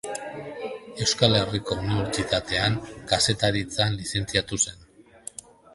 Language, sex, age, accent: Basque, male, 50-59, Mendebalekoa (Araba, Bizkaia, Gipuzkoako mendebaleko herri batzuk)